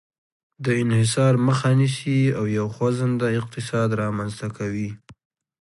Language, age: Pashto, 30-39